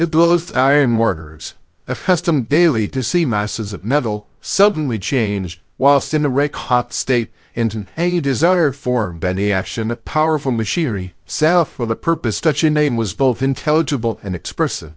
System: TTS, VITS